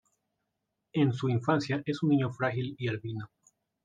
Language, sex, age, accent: Spanish, male, 19-29, México